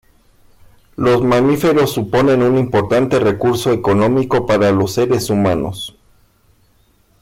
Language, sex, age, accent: Spanish, male, 40-49, México